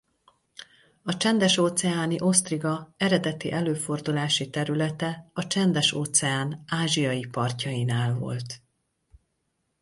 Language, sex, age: Hungarian, female, 40-49